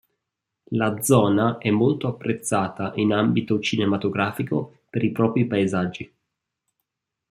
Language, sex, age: Italian, male, 30-39